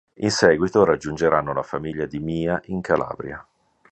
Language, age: Italian, 50-59